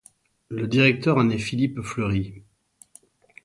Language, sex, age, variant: French, male, 50-59, Français de métropole